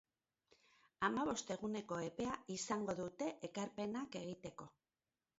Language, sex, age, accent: Basque, female, 50-59, Erdialdekoa edo Nafarra (Gipuzkoa, Nafarroa)